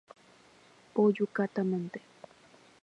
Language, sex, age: Guarani, female, 19-29